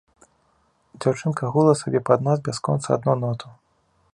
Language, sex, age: Belarusian, male, 30-39